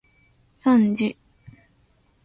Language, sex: Japanese, female